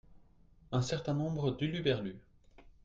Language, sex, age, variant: French, male, 30-39, Français de métropole